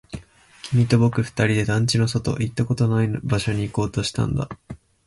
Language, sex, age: Japanese, male, 19-29